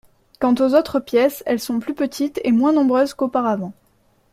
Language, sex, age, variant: French, female, 19-29, Français de métropole